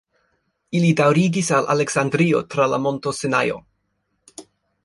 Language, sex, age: Esperanto, male, 30-39